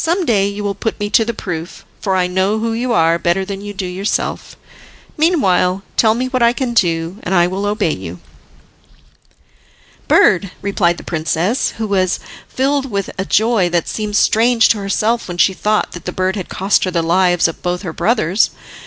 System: none